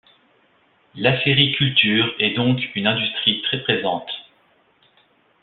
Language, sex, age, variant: French, male, 30-39, Français de métropole